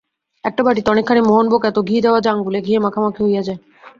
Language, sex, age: Bengali, female, 19-29